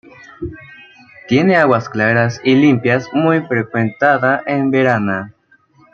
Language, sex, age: Spanish, male, under 19